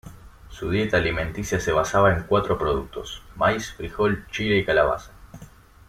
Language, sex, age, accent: Spanish, male, 19-29, Rioplatense: Argentina, Uruguay, este de Bolivia, Paraguay